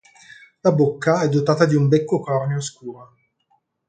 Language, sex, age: Italian, male, 40-49